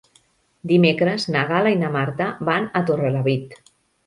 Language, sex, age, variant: Catalan, female, 50-59, Central